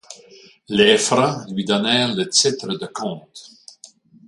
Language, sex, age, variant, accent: French, male, 70-79, Français d'Amérique du Nord, Français du Canada